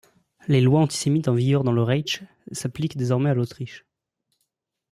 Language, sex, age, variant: French, male, 19-29, Français de métropole